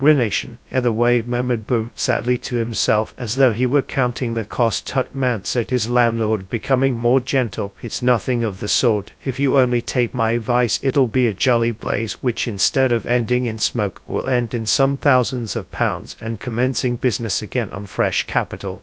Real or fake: fake